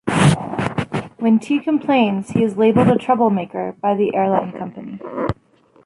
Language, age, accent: English, 30-39, United States English